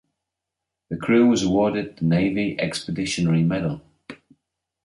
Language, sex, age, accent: English, male, 30-39, England English